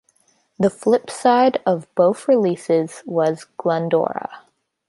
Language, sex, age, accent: English, female, under 19, United States English